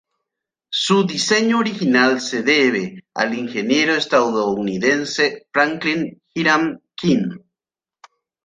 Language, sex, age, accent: Spanish, male, 40-49, Rioplatense: Argentina, Uruguay, este de Bolivia, Paraguay